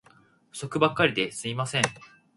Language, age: Japanese, 19-29